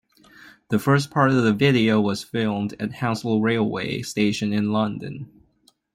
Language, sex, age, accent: English, male, 19-29, United States English